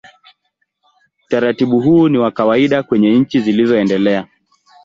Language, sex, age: Swahili, male, 19-29